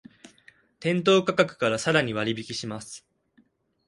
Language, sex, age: Japanese, male, 19-29